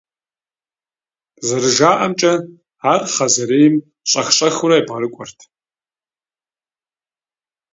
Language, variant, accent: Kabardian, Адыгэбзэ (Къэбэрдей, Кирил, Урысей), Джылэхъстэней (Gilahsteney)